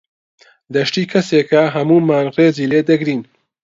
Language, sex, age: Central Kurdish, male, 19-29